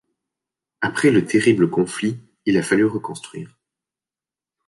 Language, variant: French, Français de métropole